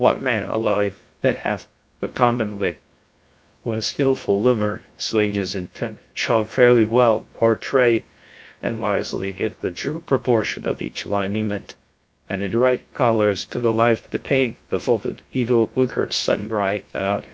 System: TTS, GlowTTS